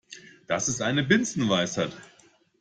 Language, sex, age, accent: German, male, 50-59, Deutschland Deutsch